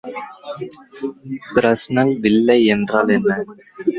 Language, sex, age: Tamil, male, 19-29